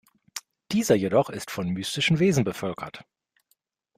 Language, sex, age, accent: German, male, 40-49, Deutschland Deutsch